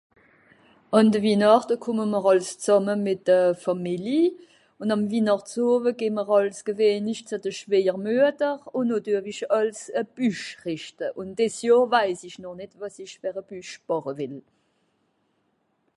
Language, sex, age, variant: Swiss German, female, 40-49, Nordniederàlemmànisch (Rishoffe, Zàwere, Bùsswìller, Hawenau, Brüemt, Stroossbùri, Molse, Dàmbàch, Schlettstàtt, Pfàlzbùri usw.)